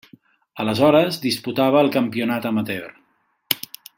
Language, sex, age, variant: Catalan, male, 50-59, Central